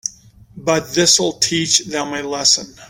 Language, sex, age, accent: English, male, 50-59, United States English